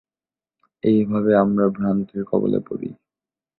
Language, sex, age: Bengali, male, 19-29